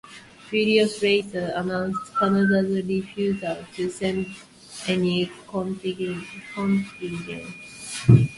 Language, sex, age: English, female, 19-29